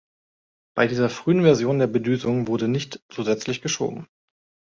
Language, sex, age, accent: German, male, 19-29, Deutschland Deutsch